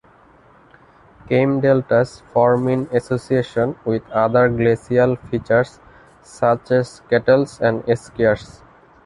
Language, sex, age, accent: English, male, 19-29, India and South Asia (India, Pakistan, Sri Lanka)